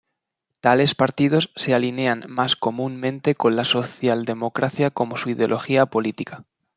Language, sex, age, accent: Spanish, male, 19-29, España: Centro-Sur peninsular (Madrid, Toledo, Castilla-La Mancha)